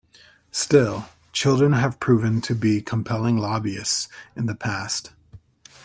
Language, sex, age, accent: English, male, 30-39, United States English